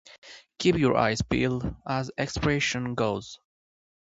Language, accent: English, United States English